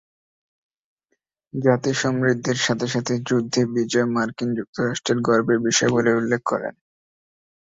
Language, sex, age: Bengali, male, 19-29